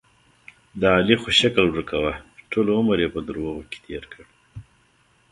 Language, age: Pashto, 30-39